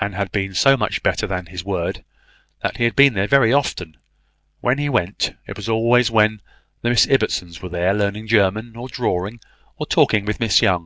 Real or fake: real